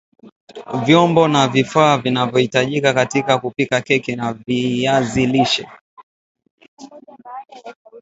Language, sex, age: Swahili, male, 19-29